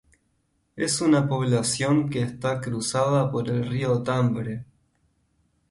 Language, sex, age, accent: Spanish, male, 19-29, Rioplatense: Argentina, Uruguay, este de Bolivia, Paraguay